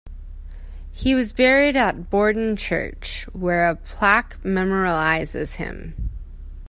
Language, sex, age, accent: English, female, 30-39, United States English